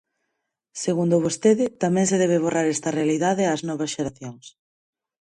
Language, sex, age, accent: Galician, female, 19-29, Normativo (estándar)